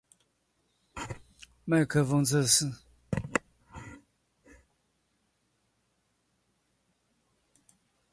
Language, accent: Chinese, 出生地：新北市